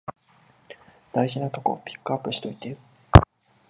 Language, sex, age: Japanese, male, 19-29